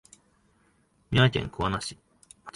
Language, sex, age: Japanese, male, 19-29